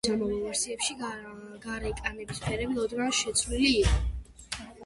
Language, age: Georgian, under 19